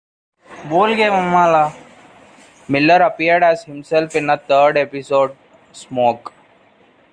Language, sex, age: English, male, under 19